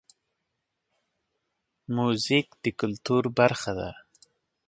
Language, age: Pashto, 30-39